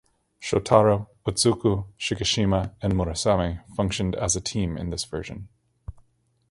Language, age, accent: English, 30-39, Canadian English